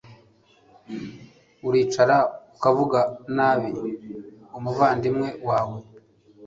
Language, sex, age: Kinyarwanda, male, 40-49